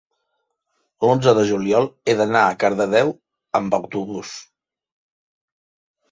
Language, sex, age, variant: Catalan, male, 50-59, Central